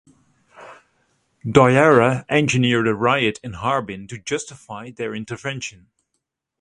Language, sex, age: English, male, 30-39